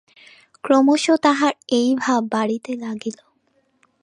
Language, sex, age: Bengali, female, 19-29